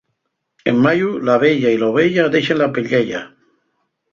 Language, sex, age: Asturian, male, 50-59